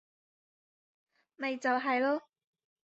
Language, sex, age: Cantonese, female, 19-29